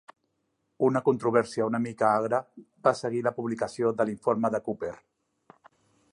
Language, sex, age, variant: Catalan, male, 50-59, Central